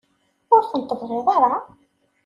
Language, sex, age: Kabyle, female, 19-29